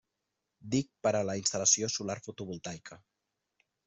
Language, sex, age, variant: Catalan, male, 19-29, Central